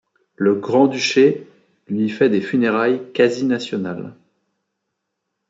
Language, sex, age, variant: French, male, 40-49, Français de métropole